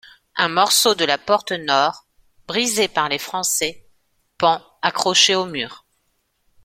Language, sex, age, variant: French, female, 40-49, Français de métropole